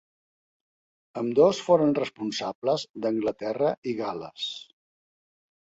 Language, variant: Catalan, Central